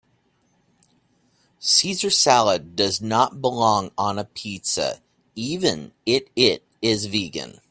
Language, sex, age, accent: English, male, 30-39, United States English